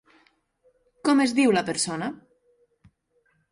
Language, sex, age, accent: Catalan, female, 19-29, central; nord-occidental